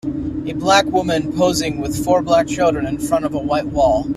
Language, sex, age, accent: English, male, 19-29, United States English